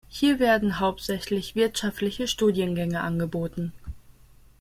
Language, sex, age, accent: German, female, 19-29, Deutschland Deutsch